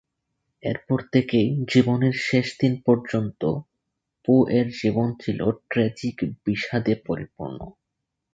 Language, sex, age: Bengali, male, 19-29